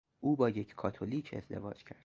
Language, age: Persian, 19-29